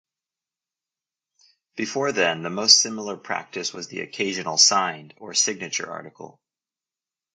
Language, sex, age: English, male, 30-39